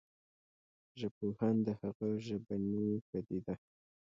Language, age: Pashto, 19-29